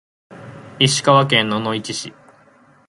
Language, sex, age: Japanese, male, 19-29